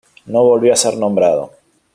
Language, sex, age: Spanish, male, 40-49